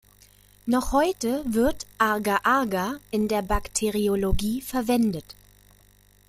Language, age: German, 30-39